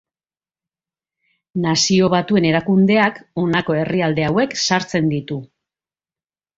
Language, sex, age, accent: Basque, female, 40-49, Mendebalekoa (Araba, Bizkaia, Gipuzkoako mendebaleko herri batzuk)